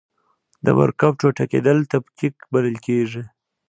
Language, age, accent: Pashto, 19-29, معیاري پښتو